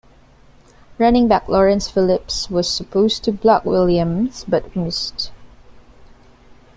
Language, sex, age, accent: English, female, 19-29, Filipino